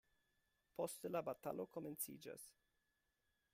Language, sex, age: Esperanto, male, 30-39